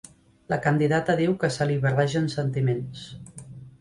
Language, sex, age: Catalan, female, 30-39